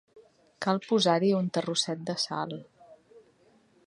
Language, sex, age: Catalan, female, 40-49